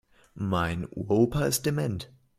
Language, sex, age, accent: German, male, 19-29, Deutschland Deutsch